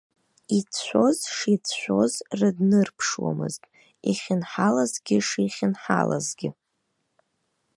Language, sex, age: Abkhazian, female, under 19